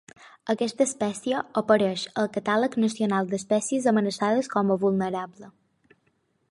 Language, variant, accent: Catalan, Balear, mallorquí